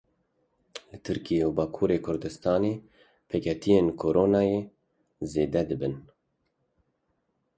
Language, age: Kurdish, 30-39